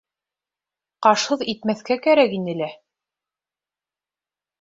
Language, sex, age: Bashkir, female, 19-29